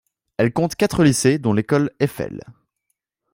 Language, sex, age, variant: French, male, under 19, Français de métropole